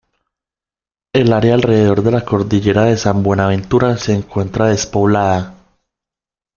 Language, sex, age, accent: Spanish, male, 19-29, Caribe: Cuba, Venezuela, Puerto Rico, República Dominicana, Panamá, Colombia caribeña, México caribeño, Costa del golfo de México